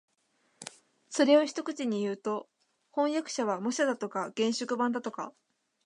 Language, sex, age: Japanese, female, 19-29